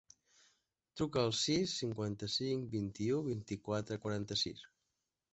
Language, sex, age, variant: Catalan, female, 30-39, Nord-Occidental